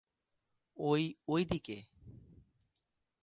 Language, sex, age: Bengali, male, 19-29